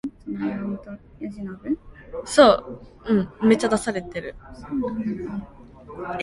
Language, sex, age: Korean, female, 19-29